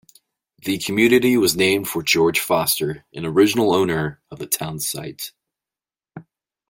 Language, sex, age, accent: English, male, 30-39, United States English